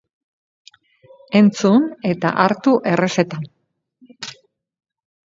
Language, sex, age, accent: Basque, female, 50-59, Mendebalekoa (Araba, Bizkaia, Gipuzkoako mendebaleko herri batzuk)